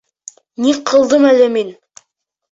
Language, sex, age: Bashkir, male, under 19